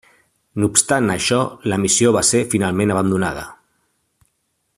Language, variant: Catalan, Central